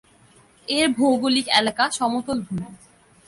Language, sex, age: Bengali, female, under 19